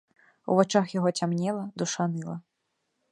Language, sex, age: Belarusian, female, under 19